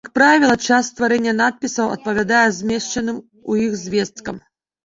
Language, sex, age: Belarusian, female, 40-49